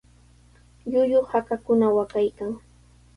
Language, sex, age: Sihuas Ancash Quechua, female, 30-39